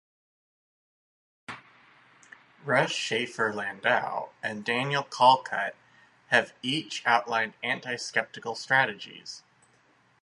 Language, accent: English, United States English